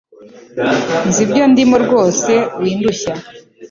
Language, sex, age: Kinyarwanda, female, 50-59